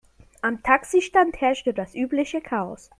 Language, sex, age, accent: German, male, under 19, Deutschland Deutsch